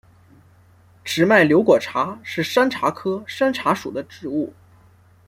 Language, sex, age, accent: Chinese, male, 19-29, 出生地：辽宁省